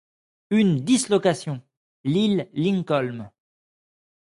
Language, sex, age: French, male, 30-39